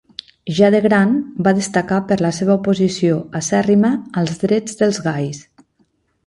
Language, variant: Catalan, Nord-Occidental